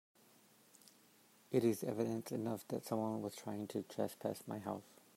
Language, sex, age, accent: English, male, 30-39, United States English